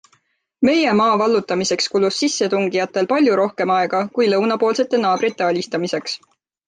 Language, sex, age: Estonian, female, 19-29